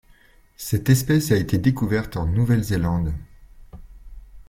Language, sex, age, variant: French, male, 40-49, Français de métropole